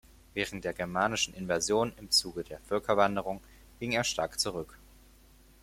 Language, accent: German, Deutschland Deutsch